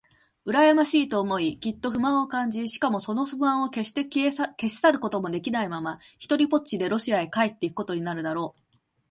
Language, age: Japanese, 40-49